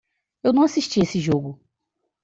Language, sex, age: Portuguese, female, under 19